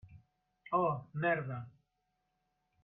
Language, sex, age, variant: Catalan, male, 50-59, Central